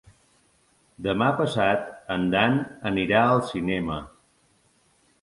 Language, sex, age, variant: Catalan, male, 30-39, Balear